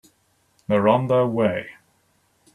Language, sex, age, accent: English, male, 19-29, England English